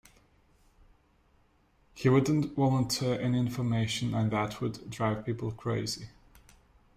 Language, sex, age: English, male, 19-29